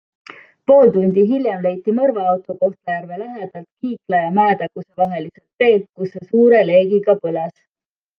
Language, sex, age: Estonian, female, 40-49